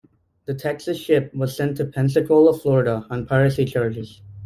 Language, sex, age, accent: English, male, under 19, United States English